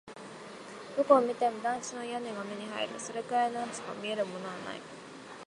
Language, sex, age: Japanese, female, 19-29